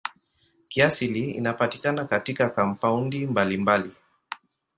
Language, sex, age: Swahili, male, 30-39